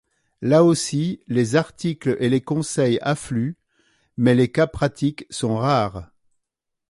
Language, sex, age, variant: French, male, 60-69, Français de métropole